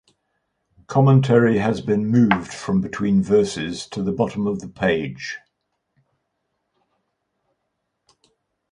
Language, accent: English, England English